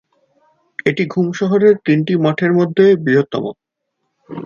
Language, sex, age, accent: Bengali, male, 30-39, Native